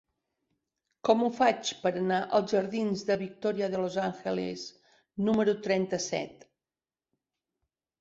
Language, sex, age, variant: Catalan, female, 50-59, Central